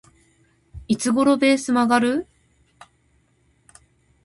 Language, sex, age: Japanese, female, 30-39